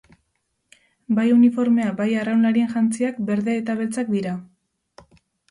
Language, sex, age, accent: Basque, female, 19-29, Erdialdekoa edo Nafarra (Gipuzkoa, Nafarroa)